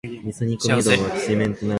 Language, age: Japanese, 19-29